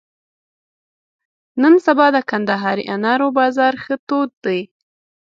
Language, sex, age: Pashto, female, 30-39